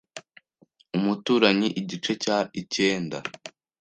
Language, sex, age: Kinyarwanda, male, under 19